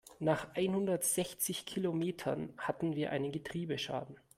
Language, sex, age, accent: German, male, 19-29, Deutschland Deutsch